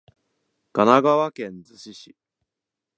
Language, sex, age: Japanese, male, 19-29